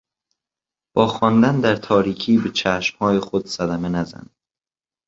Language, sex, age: Persian, male, under 19